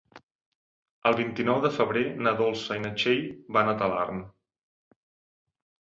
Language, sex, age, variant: Catalan, male, 19-29, Central